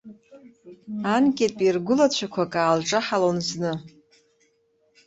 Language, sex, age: Abkhazian, female, 50-59